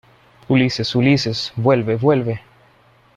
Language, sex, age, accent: Spanish, male, 30-39, Caribe: Cuba, Venezuela, Puerto Rico, República Dominicana, Panamá, Colombia caribeña, México caribeño, Costa del golfo de México